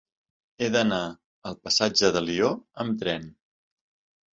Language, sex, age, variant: Catalan, male, 40-49, Central